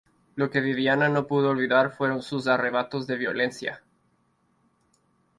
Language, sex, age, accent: Spanish, male, 19-29, Andino-Pacífico: Colombia, Perú, Ecuador, oeste de Bolivia y Venezuela andina